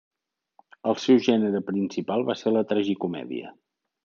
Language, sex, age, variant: Catalan, male, 50-59, Central